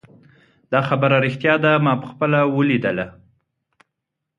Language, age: Pashto, 30-39